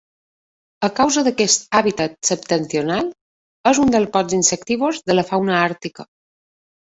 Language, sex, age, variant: Catalan, female, 40-49, Balear